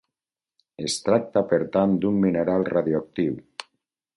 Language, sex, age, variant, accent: Catalan, male, 50-59, Valencià meridional, valencià